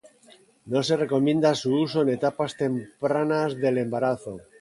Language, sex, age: Spanish, male, 60-69